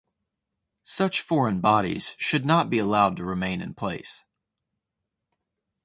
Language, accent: English, United States English